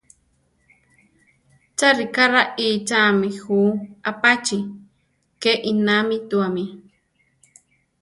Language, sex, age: Central Tarahumara, female, 30-39